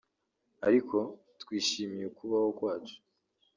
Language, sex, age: Kinyarwanda, female, 19-29